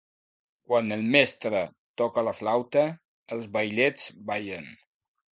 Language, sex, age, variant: Catalan, male, 19-29, Septentrional